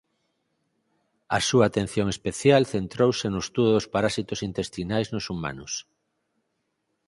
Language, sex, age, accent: Galician, male, 50-59, Central (gheada)